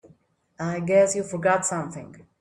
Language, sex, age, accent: English, female, 19-29, United States English